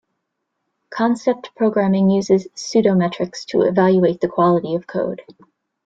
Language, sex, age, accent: English, female, 30-39, United States English